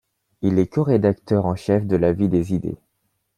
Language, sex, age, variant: French, male, 19-29, Français de métropole